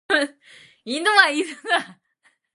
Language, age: Japanese, 19-29